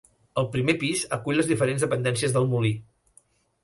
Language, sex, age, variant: Catalan, male, 50-59, Central